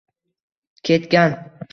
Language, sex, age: Uzbek, male, under 19